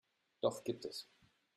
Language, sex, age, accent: German, male, 30-39, Deutschland Deutsch